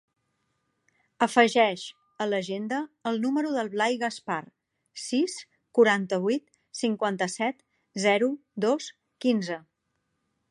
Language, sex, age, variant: Catalan, female, 40-49, Central